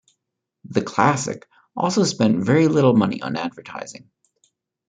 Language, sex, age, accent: English, male, 30-39, United States English